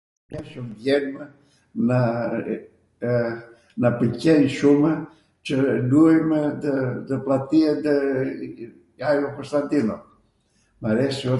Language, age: Arvanitika Albanian, 70-79